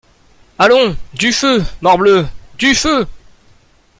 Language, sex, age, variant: French, male, 19-29, Français de métropole